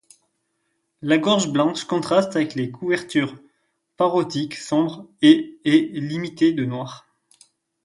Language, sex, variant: French, male, Français de métropole